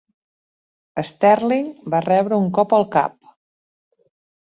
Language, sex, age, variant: Catalan, female, 40-49, Central